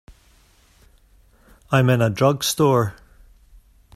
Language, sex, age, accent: English, male, 40-49, Scottish English